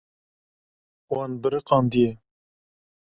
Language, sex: Kurdish, male